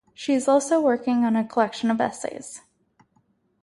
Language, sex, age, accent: English, female, 19-29, United States English